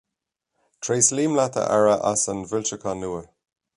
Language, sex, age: Irish, male, 40-49